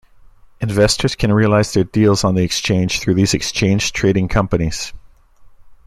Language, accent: English, United States English